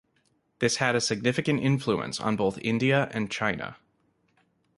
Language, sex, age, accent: English, male, 19-29, United States English